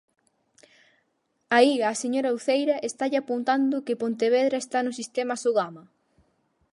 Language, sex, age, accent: Galician, female, under 19, Central (gheada)